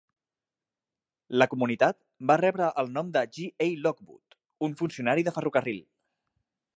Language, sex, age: Catalan, male, 30-39